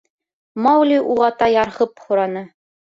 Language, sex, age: Bashkir, female, 19-29